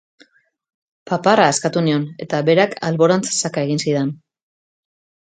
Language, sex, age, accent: Basque, female, 40-49, Mendebalekoa (Araba, Bizkaia, Gipuzkoako mendebaleko herri batzuk)